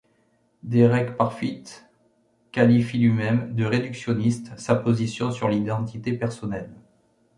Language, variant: French, Français de métropole